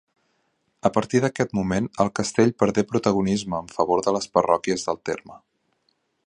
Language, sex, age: Catalan, male, 30-39